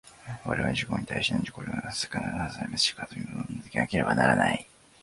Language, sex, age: Japanese, male, 19-29